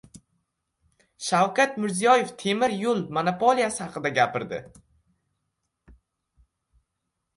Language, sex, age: Uzbek, male, 19-29